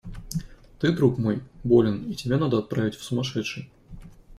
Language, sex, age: Russian, male, 30-39